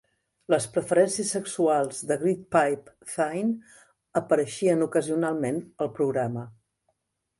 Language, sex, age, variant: Catalan, female, 60-69, Central